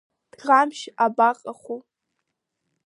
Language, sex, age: Abkhazian, female, under 19